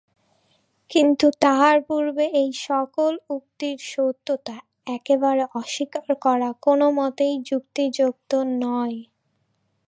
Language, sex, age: Bengali, female, 19-29